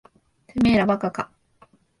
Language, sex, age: Japanese, female, 19-29